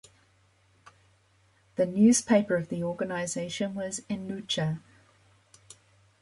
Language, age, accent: English, 50-59, Australian English